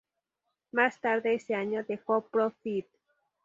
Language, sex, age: Spanish, female, 19-29